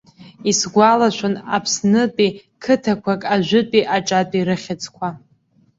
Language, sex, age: Abkhazian, female, under 19